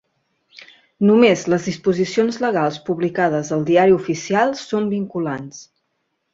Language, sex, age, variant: Catalan, female, 19-29, Central